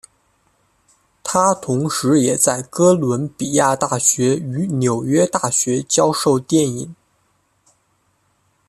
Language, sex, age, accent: Chinese, male, 19-29, 出生地：湖北省